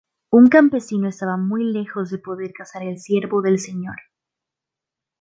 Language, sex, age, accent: Spanish, female, under 19, Andino-Pacífico: Colombia, Perú, Ecuador, oeste de Bolivia y Venezuela andina